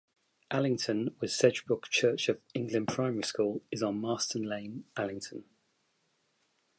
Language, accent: English, England English